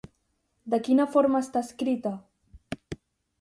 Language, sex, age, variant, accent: Catalan, female, 19-29, Central, central